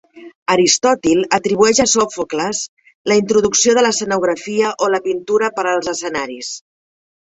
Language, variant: Catalan, Central